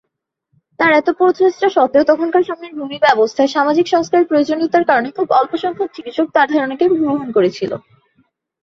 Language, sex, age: Bengali, female, under 19